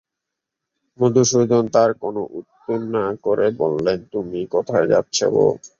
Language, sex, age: Bengali, male, 19-29